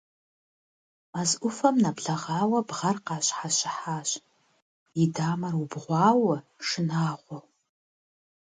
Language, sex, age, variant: Kabardian, female, 50-59, Адыгэбзэ (Къэбэрдей, Кирил, псоми зэдай)